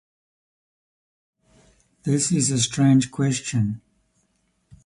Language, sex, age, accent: English, male, 50-59, Southern African (South Africa, Zimbabwe, Namibia)